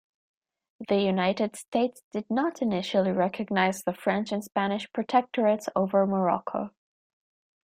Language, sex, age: English, female, 19-29